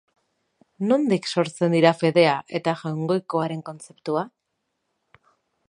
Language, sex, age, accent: Basque, female, 30-39, Mendebalekoa (Araba, Bizkaia, Gipuzkoako mendebaleko herri batzuk)